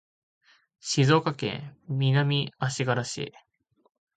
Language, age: Japanese, 19-29